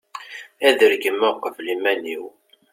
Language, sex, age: Kabyle, male, 30-39